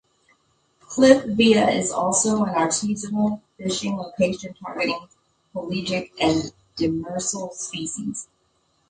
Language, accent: English, United States English